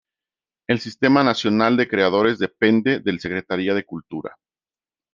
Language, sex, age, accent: Spanish, male, 40-49, México